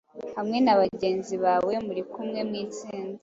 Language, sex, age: Kinyarwanda, female, 19-29